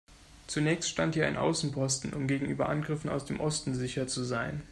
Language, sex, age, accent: German, male, 19-29, Deutschland Deutsch